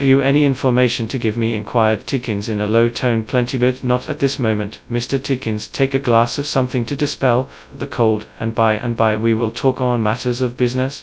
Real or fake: fake